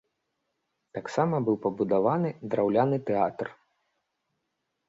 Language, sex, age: Belarusian, male, 30-39